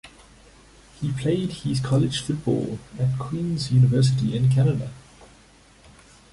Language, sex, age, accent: English, male, 30-39, Southern African (South Africa, Zimbabwe, Namibia)